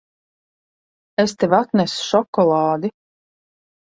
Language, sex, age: Latvian, female, 40-49